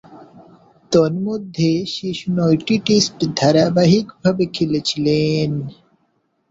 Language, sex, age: Bengali, male, 19-29